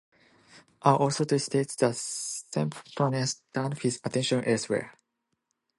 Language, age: English, 19-29